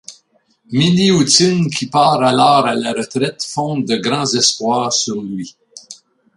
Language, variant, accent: French, Français d'Amérique du Nord, Français du Canada